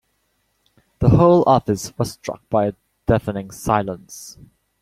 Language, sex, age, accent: English, male, 19-29, United States English